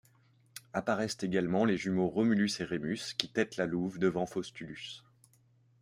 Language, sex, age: French, male, 30-39